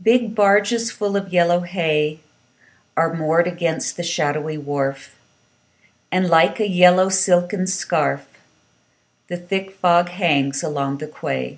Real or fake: real